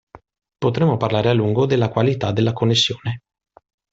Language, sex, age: Italian, male, 30-39